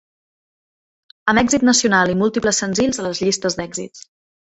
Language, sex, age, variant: Catalan, female, 30-39, Central